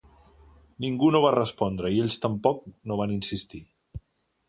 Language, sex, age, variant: Catalan, male, 50-59, Central